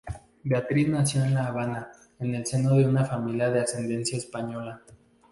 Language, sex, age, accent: Spanish, male, 19-29, México